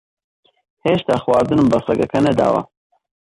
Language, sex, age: Central Kurdish, male, 30-39